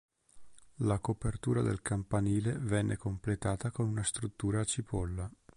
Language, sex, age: Italian, male, 30-39